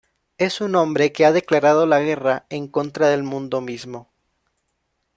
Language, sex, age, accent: Spanish, male, 19-29, México